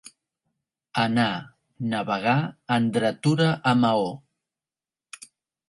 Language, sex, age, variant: Catalan, male, 40-49, Central